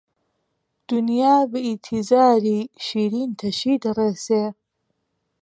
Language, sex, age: Central Kurdish, female, 30-39